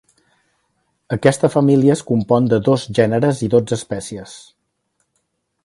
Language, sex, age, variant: Catalan, male, 60-69, Central